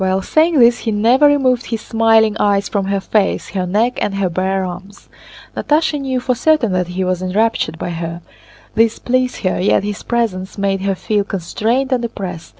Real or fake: real